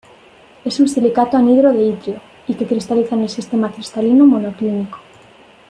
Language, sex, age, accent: Spanish, female, 19-29, España: Centro-Sur peninsular (Madrid, Toledo, Castilla-La Mancha)